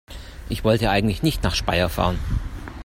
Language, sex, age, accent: German, male, 40-49, Deutschland Deutsch